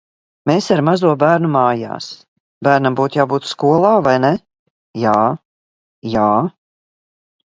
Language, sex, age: Latvian, female, 50-59